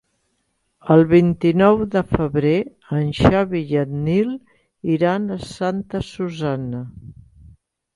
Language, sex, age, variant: Catalan, female, 60-69, Central